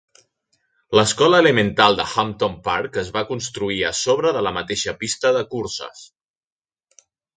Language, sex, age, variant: Catalan, male, 30-39, Central